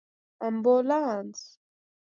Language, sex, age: Pashto, female, under 19